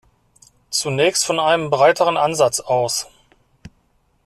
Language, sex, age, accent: German, male, 40-49, Deutschland Deutsch